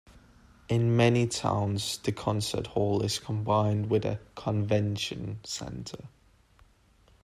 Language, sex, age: English, male, 19-29